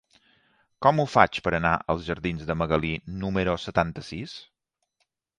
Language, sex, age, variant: Catalan, male, 40-49, Balear